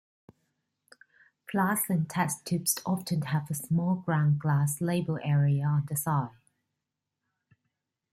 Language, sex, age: English, female, 40-49